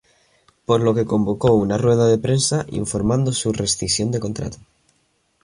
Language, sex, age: Spanish, male, under 19